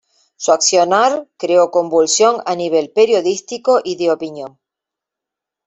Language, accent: Spanish, Rioplatense: Argentina, Uruguay, este de Bolivia, Paraguay